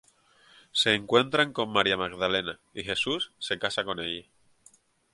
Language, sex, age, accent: Spanish, male, 19-29, España: Islas Canarias